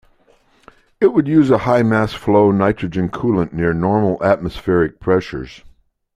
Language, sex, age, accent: English, male, 60-69, United States English